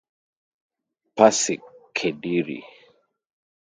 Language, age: English, 30-39